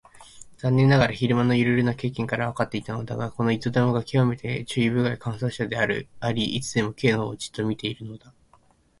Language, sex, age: Japanese, male, 19-29